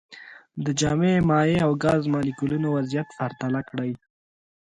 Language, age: Pashto, 19-29